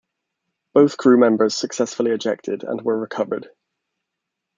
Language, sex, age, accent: English, male, 19-29, England English